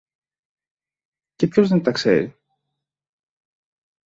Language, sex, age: Greek, male, 19-29